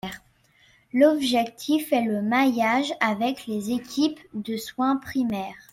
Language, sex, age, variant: French, female, under 19, Français de métropole